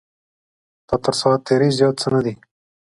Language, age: Pashto, 30-39